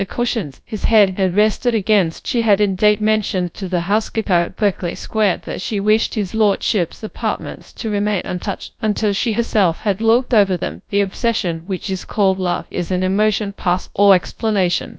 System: TTS, GradTTS